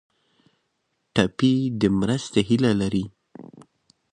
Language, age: Pashto, 19-29